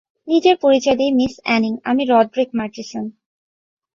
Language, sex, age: Bengali, female, 19-29